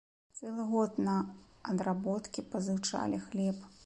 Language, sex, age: Belarusian, female, 30-39